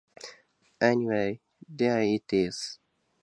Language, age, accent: English, 19-29, United States English